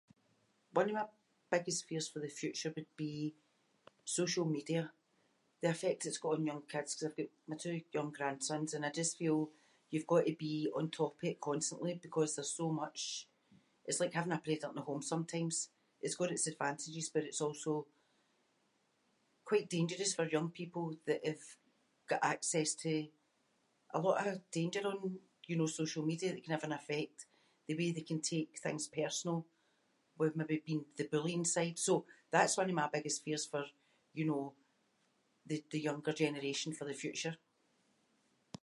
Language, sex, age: Scots, female, 60-69